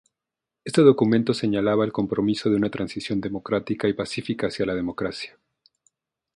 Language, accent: Spanish, México